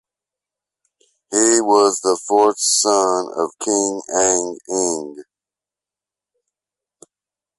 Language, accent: English, United States English